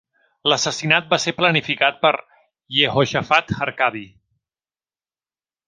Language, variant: Catalan, Central